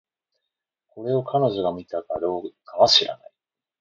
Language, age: Japanese, 30-39